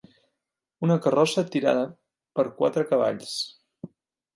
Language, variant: Catalan, Central